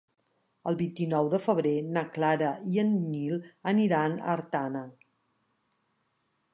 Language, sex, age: Catalan, female, 50-59